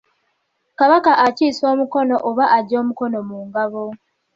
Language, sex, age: Ganda, female, 19-29